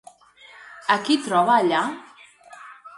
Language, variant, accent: Catalan, Central, central